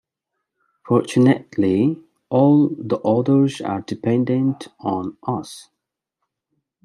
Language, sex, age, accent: English, male, 30-39, United States English